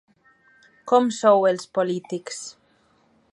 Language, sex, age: Catalan, female, 30-39